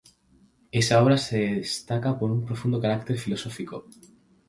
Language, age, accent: Spanish, 19-29, España: Islas Canarias